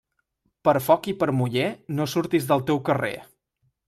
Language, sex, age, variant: Catalan, male, 19-29, Central